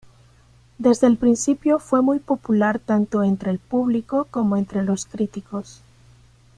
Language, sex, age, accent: Spanish, female, 30-39, América central